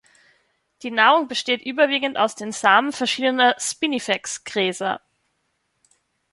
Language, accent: German, Österreichisches Deutsch